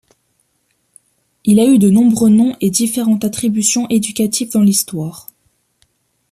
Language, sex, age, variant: French, female, 19-29, Français de métropole